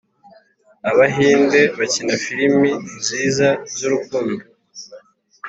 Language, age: Kinyarwanda, 19-29